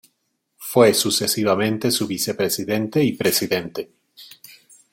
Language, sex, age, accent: Spanish, male, 40-49, Andino-Pacífico: Colombia, Perú, Ecuador, oeste de Bolivia y Venezuela andina